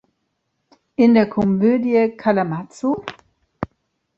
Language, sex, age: German, female, 40-49